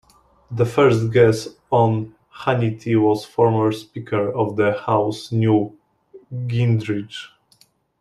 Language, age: English, 30-39